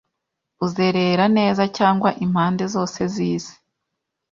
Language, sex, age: Kinyarwanda, female, 19-29